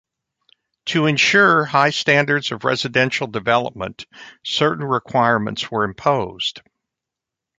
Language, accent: English, United States English